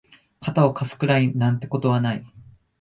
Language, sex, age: Japanese, male, 19-29